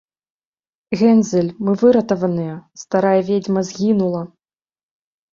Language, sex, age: Belarusian, female, 30-39